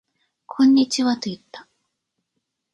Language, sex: Japanese, female